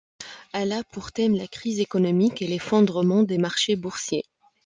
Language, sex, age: French, female, 19-29